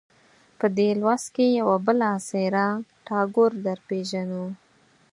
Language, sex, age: Pashto, female, 30-39